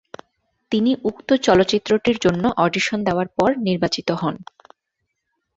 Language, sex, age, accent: Bengali, female, 19-29, প্রমিত বাংলা